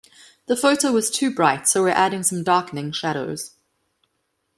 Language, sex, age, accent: English, female, 30-39, Southern African (South Africa, Zimbabwe, Namibia)